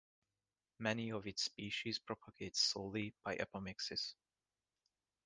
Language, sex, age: English, male, 19-29